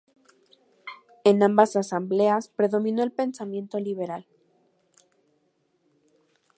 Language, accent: Spanish, México